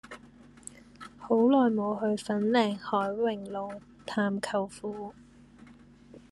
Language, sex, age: Cantonese, female, 19-29